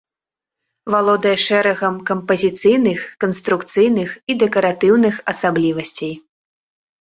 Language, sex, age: Belarusian, female, 19-29